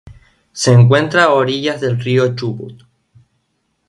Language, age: Spanish, 19-29